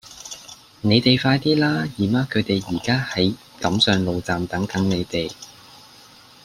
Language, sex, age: Cantonese, male, 19-29